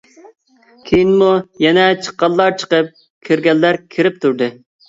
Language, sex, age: Uyghur, male, 30-39